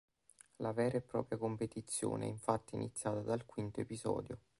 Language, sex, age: Italian, male, 19-29